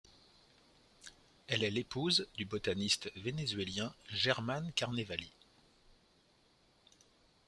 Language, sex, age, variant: French, male, 40-49, Français de métropole